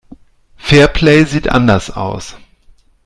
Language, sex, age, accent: German, male, 40-49, Deutschland Deutsch